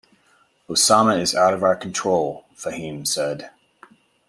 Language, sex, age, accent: English, male, 40-49, United States English